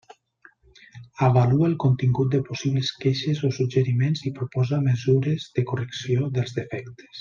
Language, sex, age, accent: Catalan, male, 40-49, valencià